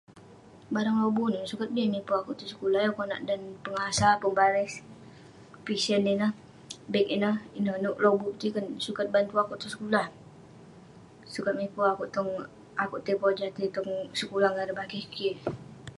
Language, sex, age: Western Penan, female, under 19